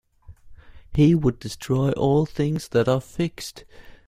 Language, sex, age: English, male, 19-29